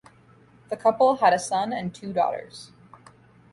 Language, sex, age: English, female, 19-29